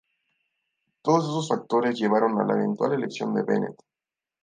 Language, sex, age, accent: Spanish, male, 19-29, México